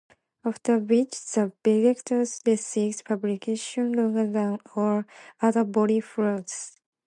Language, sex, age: English, female, 19-29